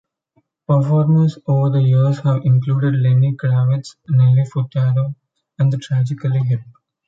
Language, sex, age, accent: English, male, 19-29, India and South Asia (India, Pakistan, Sri Lanka)